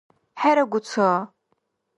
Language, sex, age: Dargwa, female, 19-29